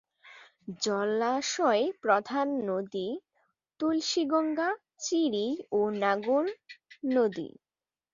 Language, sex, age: Bengali, female, under 19